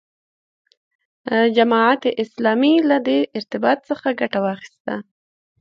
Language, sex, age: Pashto, female, 30-39